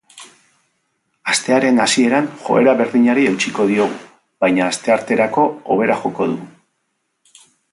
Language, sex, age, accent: Basque, male, 50-59, Mendebalekoa (Araba, Bizkaia, Gipuzkoako mendebaleko herri batzuk)